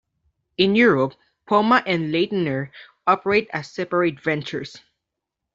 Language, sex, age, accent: English, male, under 19, Filipino